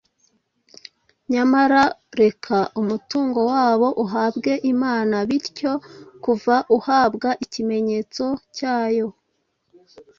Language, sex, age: Kinyarwanda, female, 19-29